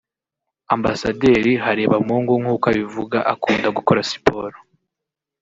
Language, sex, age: Kinyarwanda, male, 19-29